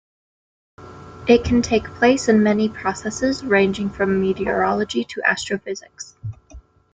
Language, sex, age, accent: English, female, 19-29, United States English